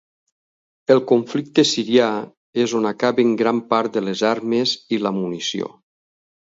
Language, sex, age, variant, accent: Catalan, male, 60-69, Valencià central, valencià